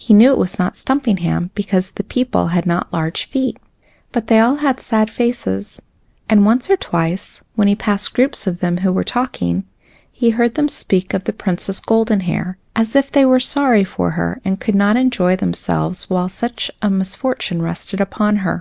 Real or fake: real